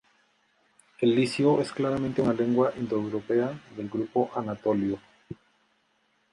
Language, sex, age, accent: Spanish, male, 40-49, México